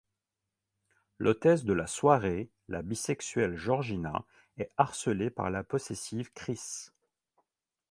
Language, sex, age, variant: French, male, 50-59, Français de métropole